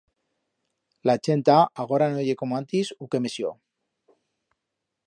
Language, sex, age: Aragonese, male, 40-49